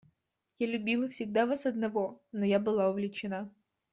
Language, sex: Russian, female